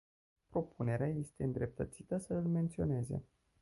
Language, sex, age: Romanian, male, 19-29